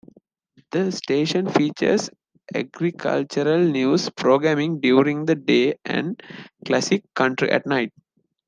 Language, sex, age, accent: English, male, 19-29, India and South Asia (India, Pakistan, Sri Lanka)